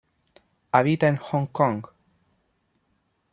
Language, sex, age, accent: Spanish, male, 19-29, Chileno: Chile, Cuyo